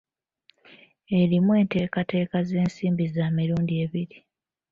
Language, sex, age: Ganda, female, 19-29